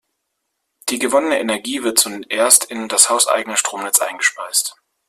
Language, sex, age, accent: German, male, 30-39, Deutschland Deutsch